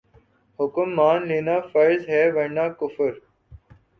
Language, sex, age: Urdu, male, 19-29